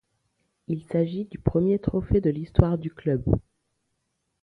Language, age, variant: French, 30-39, Français de métropole